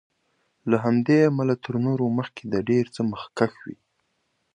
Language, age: Pashto, 19-29